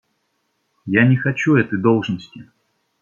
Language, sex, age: Russian, male, 30-39